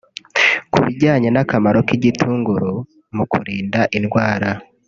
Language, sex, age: Kinyarwanda, male, 19-29